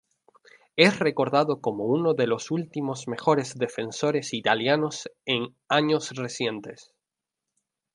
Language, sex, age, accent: Spanish, male, 19-29, España: Islas Canarias